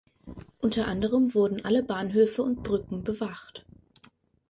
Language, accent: German, Deutschland Deutsch